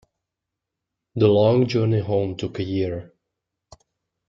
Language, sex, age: English, male, 19-29